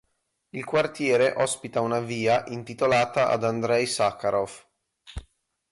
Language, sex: Italian, male